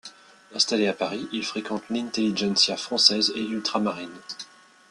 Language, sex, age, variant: French, male, 30-39, Français de métropole